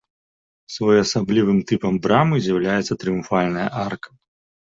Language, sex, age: Belarusian, male, 30-39